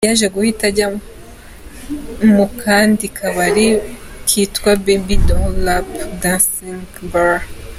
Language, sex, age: Kinyarwanda, female, under 19